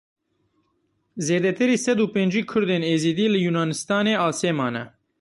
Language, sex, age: Kurdish, male, 30-39